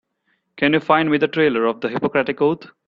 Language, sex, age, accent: English, male, 19-29, India and South Asia (India, Pakistan, Sri Lanka)